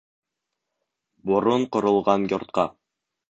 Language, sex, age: Bashkir, male, 19-29